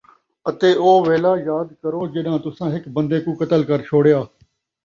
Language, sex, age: Saraiki, male, 50-59